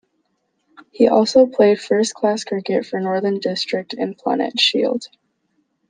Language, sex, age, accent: English, female, under 19, United States English